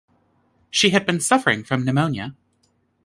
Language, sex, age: English, female, 30-39